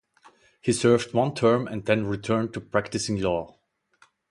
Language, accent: English, German